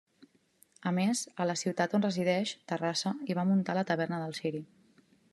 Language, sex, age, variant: Catalan, female, 30-39, Central